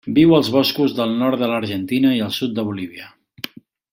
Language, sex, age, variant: Catalan, male, 50-59, Central